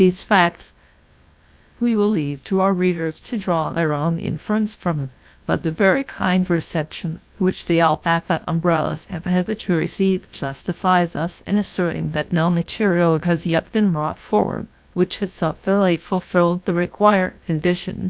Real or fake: fake